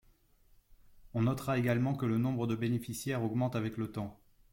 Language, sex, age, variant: French, male, 30-39, Français de métropole